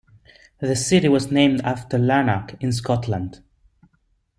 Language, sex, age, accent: English, male, 30-39, United States English